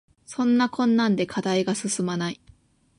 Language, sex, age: Japanese, male, 19-29